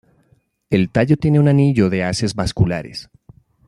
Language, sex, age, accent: Spanish, male, 30-39, Andino-Pacífico: Colombia, Perú, Ecuador, oeste de Bolivia y Venezuela andina